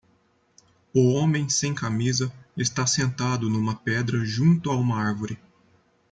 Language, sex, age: Portuguese, male, 19-29